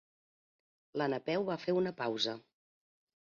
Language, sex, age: Catalan, female, 40-49